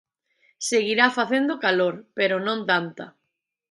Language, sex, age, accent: Galician, female, 40-49, Atlántico (seseo e gheada)